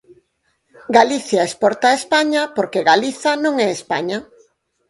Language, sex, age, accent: Galician, female, 50-59, Normativo (estándar)